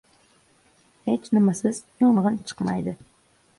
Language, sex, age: Uzbek, male, under 19